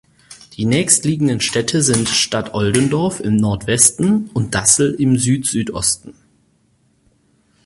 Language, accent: German, Deutschland Deutsch